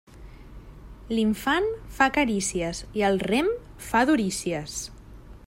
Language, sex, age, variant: Catalan, female, 30-39, Central